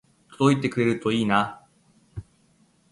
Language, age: Japanese, 30-39